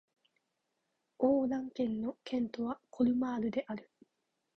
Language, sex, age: Japanese, female, 19-29